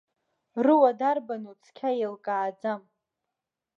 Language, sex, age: Abkhazian, female, under 19